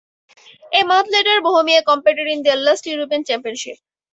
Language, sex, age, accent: English, female, 19-29, United States English